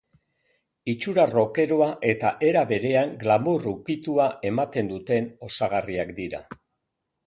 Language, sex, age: Basque, male, 60-69